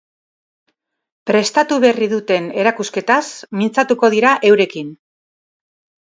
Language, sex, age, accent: Basque, female, 50-59, Mendebalekoa (Araba, Bizkaia, Gipuzkoako mendebaleko herri batzuk)